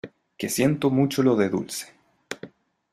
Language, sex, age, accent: Spanish, male, 19-29, Chileno: Chile, Cuyo